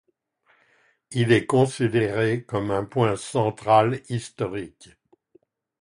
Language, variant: French, Français de métropole